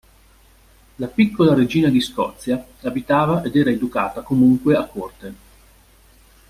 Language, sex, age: Italian, male, 40-49